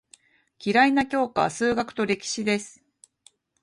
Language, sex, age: Japanese, female, 50-59